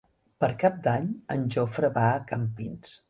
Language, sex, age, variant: Catalan, female, 60-69, Central